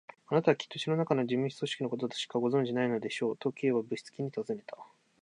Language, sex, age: Japanese, male, 19-29